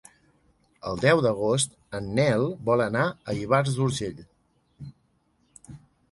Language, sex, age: Catalan, male, 40-49